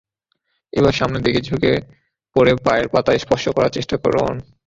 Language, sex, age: Bengali, male, 19-29